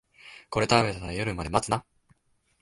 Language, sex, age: Japanese, male, 19-29